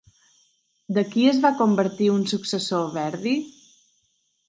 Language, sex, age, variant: Catalan, female, 30-39, Balear